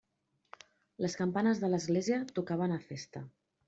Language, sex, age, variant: Catalan, female, 30-39, Central